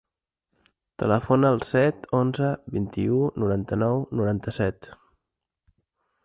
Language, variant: Catalan, Central